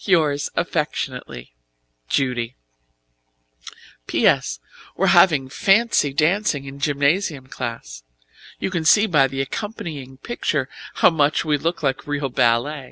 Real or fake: real